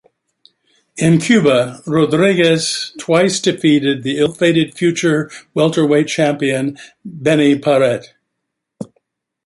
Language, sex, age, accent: English, male, 80-89, United States English